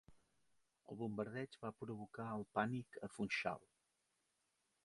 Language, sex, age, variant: Catalan, male, 50-59, Central